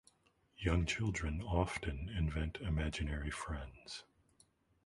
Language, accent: English, United States English